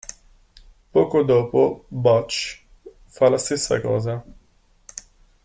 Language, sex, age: Italian, male, 19-29